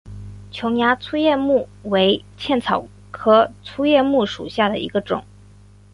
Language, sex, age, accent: Chinese, female, 19-29, 出生地：广东省